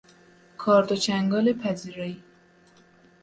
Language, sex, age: Persian, female, 19-29